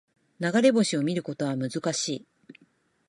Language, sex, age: Japanese, female, 40-49